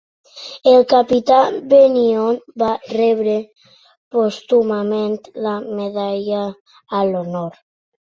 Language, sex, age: Catalan, male, 60-69